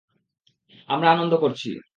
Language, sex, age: Bengali, male, 19-29